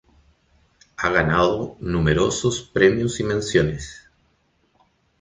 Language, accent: Spanish, Chileno: Chile, Cuyo